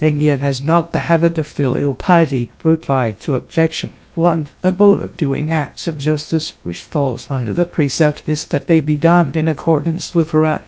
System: TTS, GlowTTS